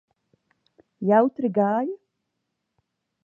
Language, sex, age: Latvian, female, 40-49